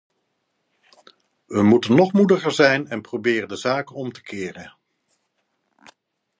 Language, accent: Dutch, Nederlands Nederlands